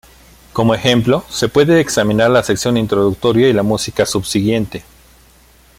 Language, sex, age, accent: Spanish, male, 40-49, México